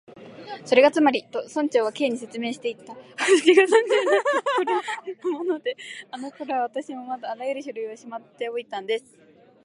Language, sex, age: Japanese, female, 19-29